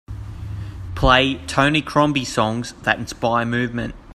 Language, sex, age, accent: English, male, 19-29, Australian English